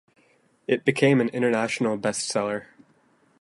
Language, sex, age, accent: English, male, under 19, United States English